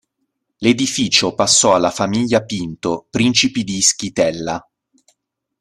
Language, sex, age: Italian, male, 30-39